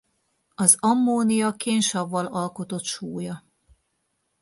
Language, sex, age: Hungarian, female, 40-49